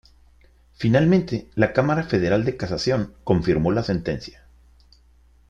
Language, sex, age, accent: Spanish, male, 50-59, México